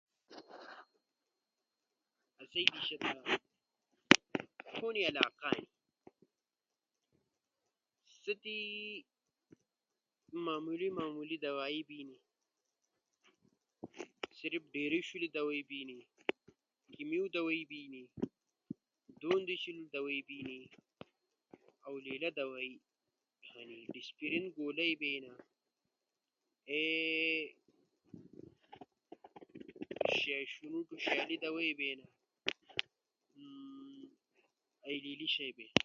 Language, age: Ushojo, under 19